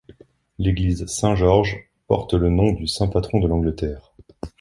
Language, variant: French, Français de métropole